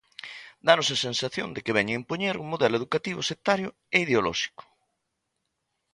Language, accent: Galician, Normativo (estándar)